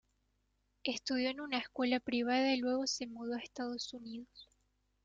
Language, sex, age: Spanish, female, 19-29